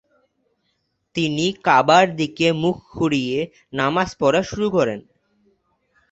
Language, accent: Bengali, Bengali